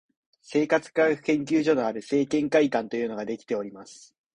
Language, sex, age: Japanese, male, 19-29